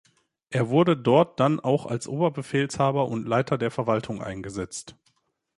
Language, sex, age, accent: German, male, 19-29, Deutschland Deutsch